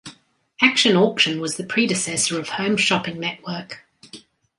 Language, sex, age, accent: English, female, 50-59, Australian English